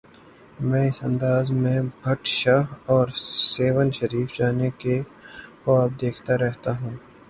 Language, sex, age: Urdu, male, 19-29